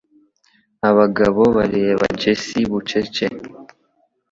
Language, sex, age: Kinyarwanda, male, under 19